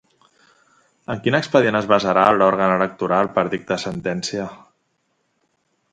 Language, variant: Catalan, Central